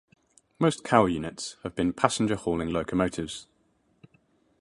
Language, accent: English, England English